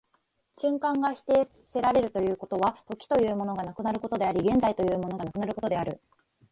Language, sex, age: Japanese, female, 19-29